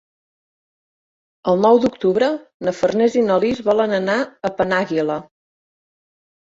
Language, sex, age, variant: Catalan, female, 30-39, Central